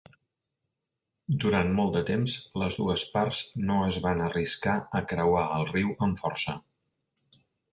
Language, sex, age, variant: Catalan, male, 50-59, Central